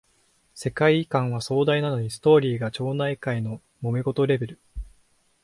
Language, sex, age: Japanese, male, under 19